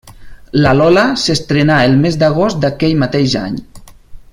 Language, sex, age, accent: Catalan, male, 30-39, valencià